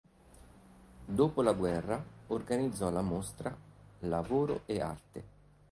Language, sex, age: Italian, male, 40-49